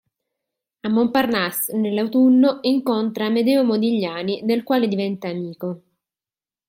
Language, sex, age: Italian, female, 19-29